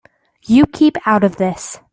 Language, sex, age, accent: English, female, under 19, United States English